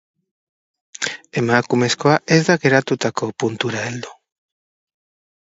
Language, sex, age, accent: Basque, male, 30-39, Mendebalekoa (Araba, Bizkaia, Gipuzkoako mendebaleko herri batzuk)